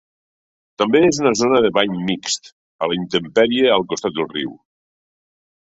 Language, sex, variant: Catalan, male, Nord-Occidental